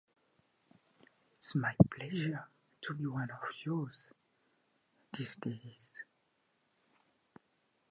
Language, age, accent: English, 19-29, England English